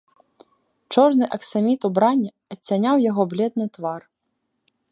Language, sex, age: Belarusian, female, 19-29